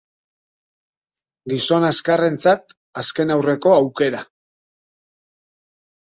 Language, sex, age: Basque, male, 40-49